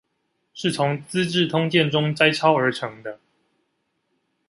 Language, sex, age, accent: Chinese, male, 19-29, 出生地：臺北市